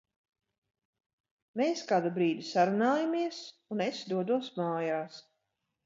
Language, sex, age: Latvian, female, 50-59